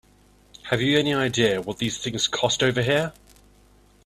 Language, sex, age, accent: English, male, 30-39, England English